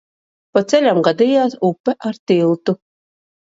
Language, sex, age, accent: Latvian, female, 40-49, Riga